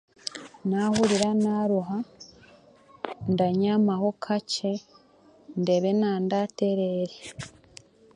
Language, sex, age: Chiga, female, 19-29